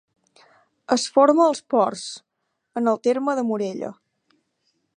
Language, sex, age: Catalan, female, 19-29